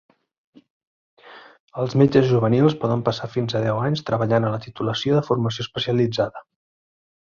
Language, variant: Catalan, Central